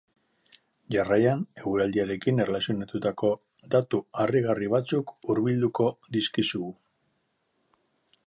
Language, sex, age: Basque, male, 50-59